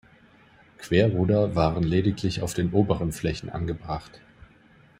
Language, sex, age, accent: German, male, 40-49, Deutschland Deutsch